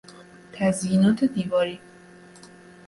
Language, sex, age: Persian, female, 19-29